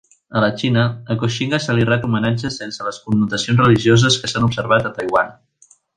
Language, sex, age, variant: Catalan, male, 19-29, Central